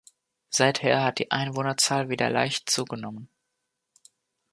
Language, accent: German, Deutschland Deutsch